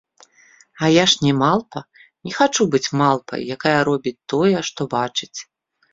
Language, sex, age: Belarusian, female, 40-49